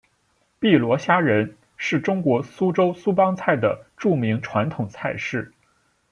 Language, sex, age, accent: Chinese, male, 19-29, 出生地：山东省